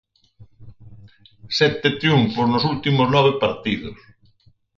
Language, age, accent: Galician, 50-59, Atlántico (seseo e gheada)